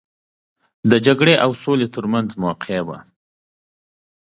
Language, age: Pashto, 30-39